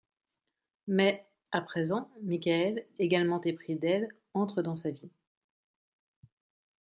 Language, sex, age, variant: French, female, 40-49, Français de métropole